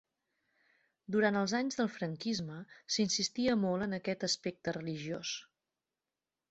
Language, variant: Catalan, Central